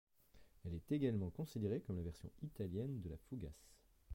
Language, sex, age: French, male, 30-39